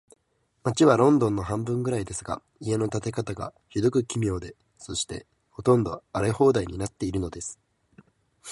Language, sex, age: Japanese, male, 19-29